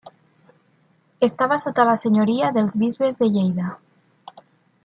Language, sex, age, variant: Catalan, female, 30-39, Nord-Occidental